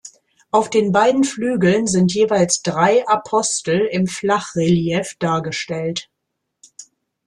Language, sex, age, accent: German, female, 50-59, Deutschland Deutsch